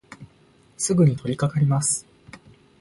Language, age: Japanese, 19-29